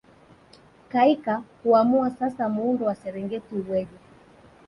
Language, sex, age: Swahili, female, 30-39